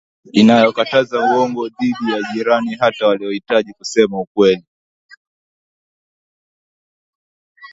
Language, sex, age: Swahili, male, 19-29